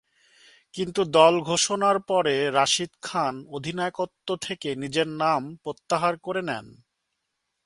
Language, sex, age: Bengali, male, 30-39